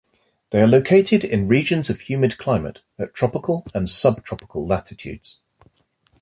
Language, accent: English, England English